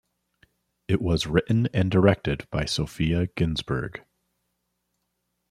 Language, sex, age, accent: English, male, 30-39, United States English